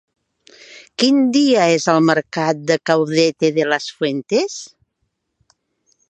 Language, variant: Catalan, Central